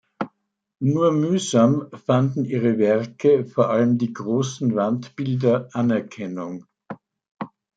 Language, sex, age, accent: German, male, 70-79, Österreichisches Deutsch